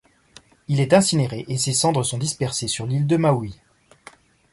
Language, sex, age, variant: French, male, 19-29, Français de métropole